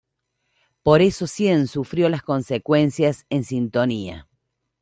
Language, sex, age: Spanish, female, 50-59